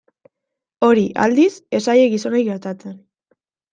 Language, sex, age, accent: Basque, female, 19-29, Mendebalekoa (Araba, Bizkaia, Gipuzkoako mendebaleko herri batzuk)